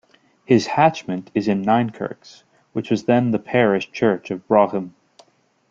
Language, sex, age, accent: English, male, 19-29, United States English